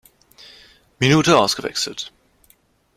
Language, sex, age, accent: German, male, under 19, Deutschland Deutsch